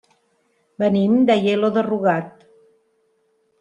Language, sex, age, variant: Catalan, female, 50-59, Central